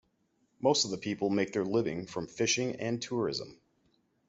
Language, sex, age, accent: English, male, 30-39, United States English